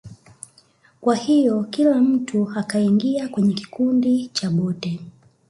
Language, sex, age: Swahili, female, 19-29